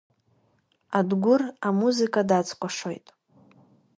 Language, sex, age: Abkhazian, female, under 19